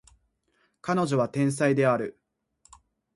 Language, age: Japanese, 19-29